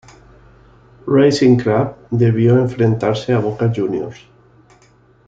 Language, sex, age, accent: Spanish, male, 30-39, España: Sur peninsular (Andalucia, Extremadura, Murcia)